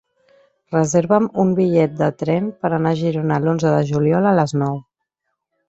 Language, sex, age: Catalan, female, 40-49